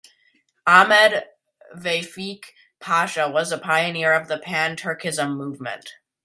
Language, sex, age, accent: English, male, under 19, United States English